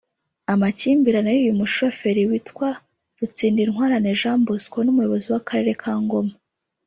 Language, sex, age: Kinyarwanda, female, 19-29